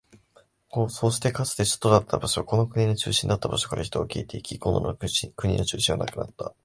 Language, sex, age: Japanese, male, 19-29